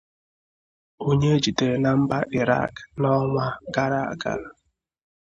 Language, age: Igbo, 30-39